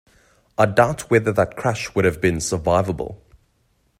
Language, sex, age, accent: English, male, 30-39, Southern African (South Africa, Zimbabwe, Namibia)